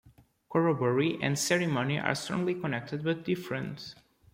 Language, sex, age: English, male, 19-29